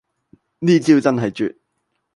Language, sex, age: Cantonese, male, 19-29